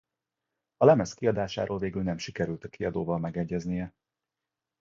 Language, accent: Hungarian, budapesti